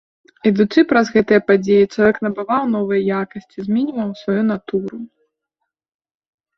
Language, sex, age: Belarusian, female, 30-39